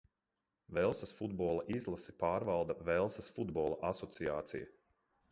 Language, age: Latvian, 30-39